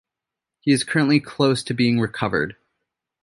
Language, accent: English, United States English